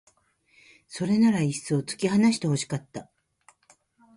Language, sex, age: Japanese, female, 50-59